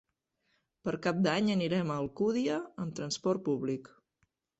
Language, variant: Catalan, Central